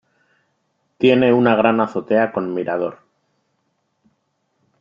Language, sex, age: Spanish, male, 40-49